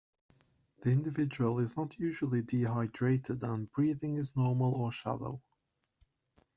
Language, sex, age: English, male, 30-39